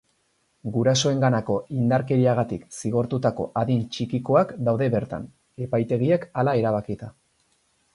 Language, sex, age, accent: Basque, male, 19-29, Erdialdekoa edo Nafarra (Gipuzkoa, Nafarroa)